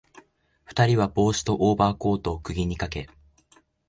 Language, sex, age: Japanese, male, under 19